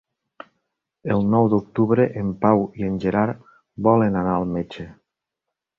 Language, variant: Catalan, Nord-Occidental